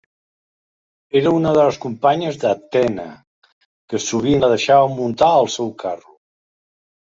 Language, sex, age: Catalan, male, 50-59